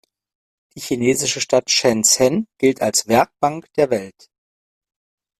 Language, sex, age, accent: German, female, 30-39, Deutschland Deutsch